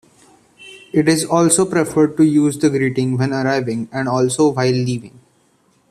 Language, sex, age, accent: English, male, 50-59, India and South Asia (India, Pakistan, Sri Lanka)